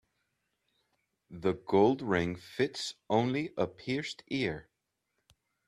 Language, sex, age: English, male, 30-39